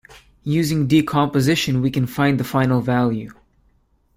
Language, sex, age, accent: English, male, 19-29, United States English